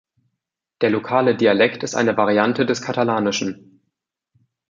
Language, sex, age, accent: German, male, 19-29, Deutschland Deutsch